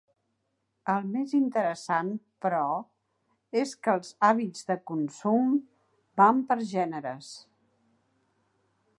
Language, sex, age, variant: Catalan, female, 70-79, Central